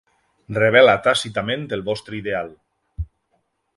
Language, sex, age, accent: Catalan, male, 40-49, valencià